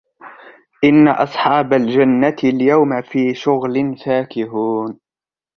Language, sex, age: Arabic, male, 19-29